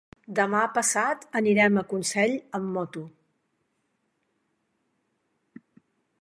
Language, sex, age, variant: Catalan, female, 50-59, Central